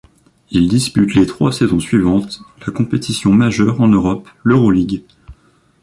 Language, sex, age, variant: French, male, under 19, Français de métropole